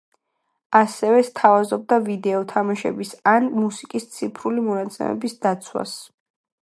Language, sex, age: Georgian, female, 19-29